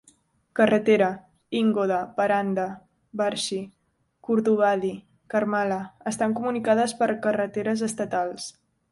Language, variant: Catalan, Central